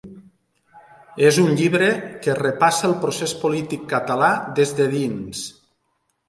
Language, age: Catalan, 19-29